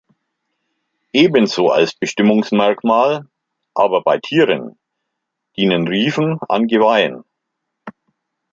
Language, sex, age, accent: German, male, 50-59, Deutschland Deutsch